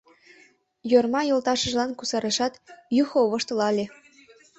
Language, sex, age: Mari, female, under 19